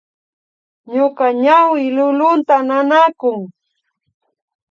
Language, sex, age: Imbabura Highland Quichua, female, 30-39